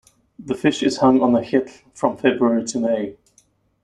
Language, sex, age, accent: English, male, 30-39, Southern African (South Africa, Zimbabwe, Namibia)